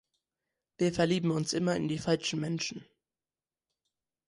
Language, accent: German, Deutschland Deutsch